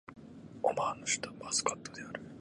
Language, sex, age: Japanese, male, 19-29